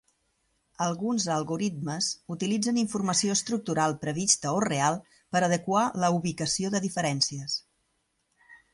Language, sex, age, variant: Catalan, female, 60-69, Central